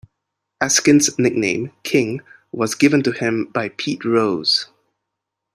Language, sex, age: English, male, 30-39